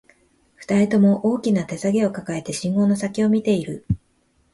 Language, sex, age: Japanese, female, 30-39